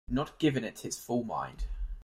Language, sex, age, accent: English, male, 19-29, England English